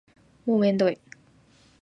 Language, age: Japanese, 19-29